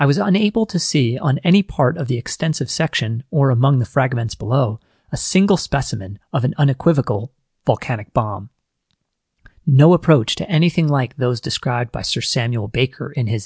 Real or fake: real